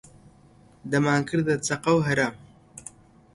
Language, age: Central Kurdish, 19-29